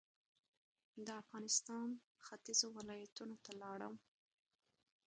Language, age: Pashto, under 19